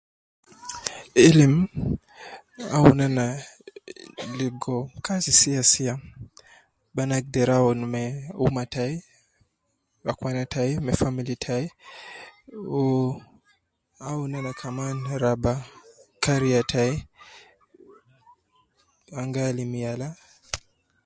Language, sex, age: Nubi, male, 19-29